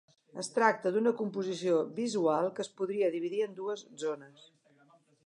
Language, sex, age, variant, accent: Catalan, female, 60-69, Central, central